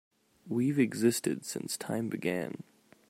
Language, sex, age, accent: English, male, 19-29, United States English